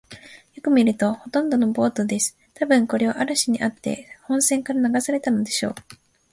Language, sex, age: Japanese, female, 19-29